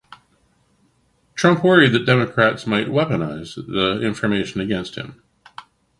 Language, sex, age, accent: English, male, 50-59, Canadian English